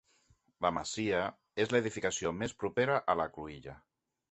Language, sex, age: Catalan, male, 50-59